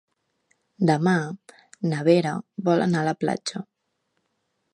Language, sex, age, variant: Catalan, female, 19-29, Central